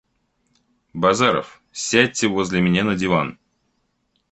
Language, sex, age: Russian, male, 30-39